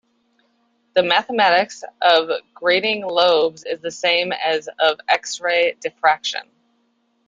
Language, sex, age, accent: English, female, 30-39, United States English